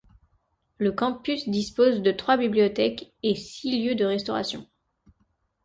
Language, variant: French, Français de métropole